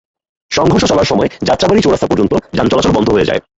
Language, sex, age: Bengali, male, 19-29